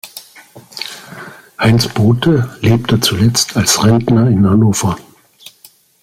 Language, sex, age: German, male, 60-69